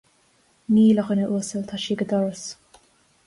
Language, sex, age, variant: Irish, female, 19-29, Gaeilge Chonnacht